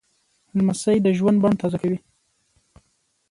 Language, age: Pashto, 19-29